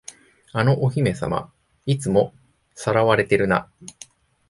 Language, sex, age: Japanese, male, 40-49